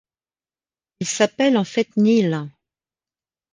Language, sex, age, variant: French, female, 50-59, Français de métropole